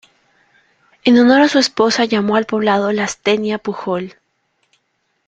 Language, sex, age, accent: Spanish, female, 19-29, Andino-Pacífico: Colombia, Perú, Ecuador, oeste de Bolivia y Venezuela andina